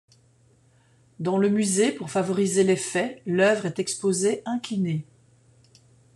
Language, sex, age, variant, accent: French, female, 40-49, Français d'Europe, Français de Belgique